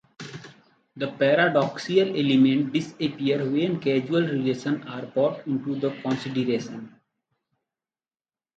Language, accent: English, India and South Asia (India, Pakistan, Sri Lanka)